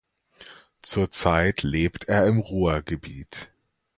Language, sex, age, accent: German, male, 30-39, Deutschland Deutsch